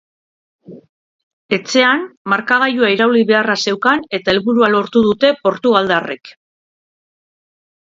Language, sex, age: Basque, female, 40-49